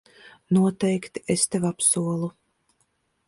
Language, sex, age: Latvian, female, 40-49